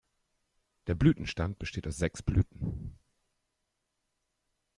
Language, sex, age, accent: German, male, 30-39, Deutschland Deutsch